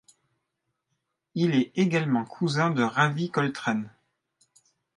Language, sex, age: French, male, 30-39